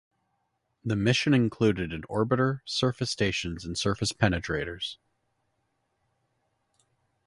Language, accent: English, Canadian English